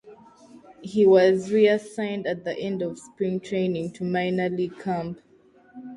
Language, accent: English, England English